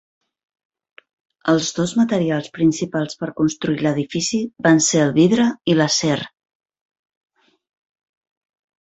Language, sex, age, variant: Catalan, female, 40-49, Central